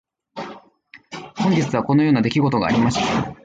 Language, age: Japanese, 19-29